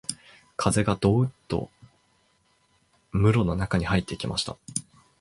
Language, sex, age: Japanese, male, 19-29